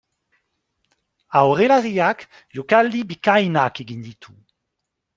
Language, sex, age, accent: Basque, male, 40-49, Nafar-lapurtarra edo Zuberotarra (Lapurdi, Nafarroa Beherea, Zuberoa)